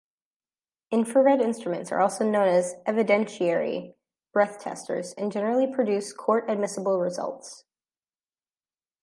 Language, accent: English, United States English